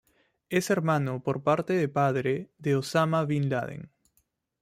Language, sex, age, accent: Spanish, male, 30-39, Andino-Pacífico: Colombia, Perú, Ecuador, oeste de Bolivia y Venezuela andina